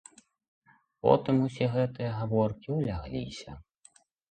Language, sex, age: Belarusian, male, 30-39